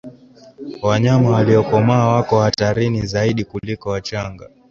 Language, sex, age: Swahili, male, 19-29